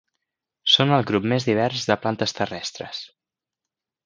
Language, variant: Catalan, Central